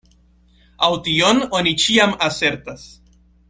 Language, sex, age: Esperanto, male, 19-29